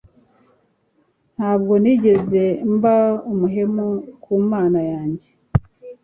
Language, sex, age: Kinyarwanda, female, 30-39